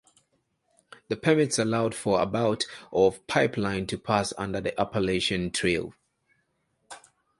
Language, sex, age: English, male, 30-39